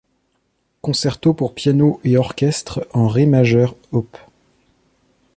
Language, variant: French, Français de métropole